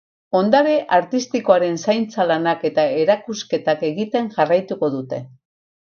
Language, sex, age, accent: Basque, female, 70-79, Mendebalekoa (Araba, Bizkaia, Gipuzkoako mendebaleko herri batzuk)